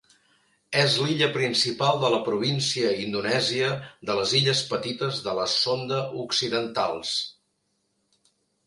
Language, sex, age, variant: Catalan, male, 50-59, Central